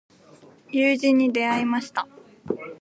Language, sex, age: Japanese, female, 19-29